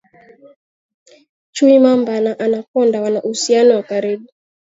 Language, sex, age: Swahili, female, 19-29